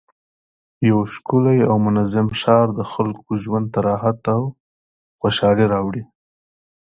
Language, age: Pashto, 30-39